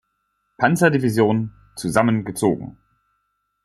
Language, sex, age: German, male, 19-29